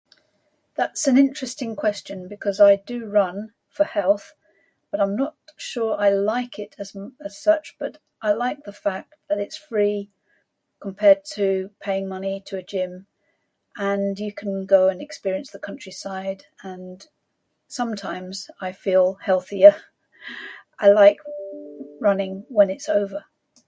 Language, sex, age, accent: English, female, 60-69, England English